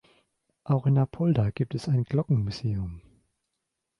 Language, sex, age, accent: German, male, 19-29, Deutschland Deutsch